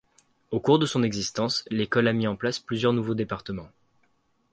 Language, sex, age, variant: French, male, 19-29, Français de métropole